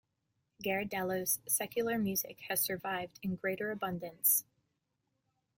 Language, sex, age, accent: English, female, 30-39, United States English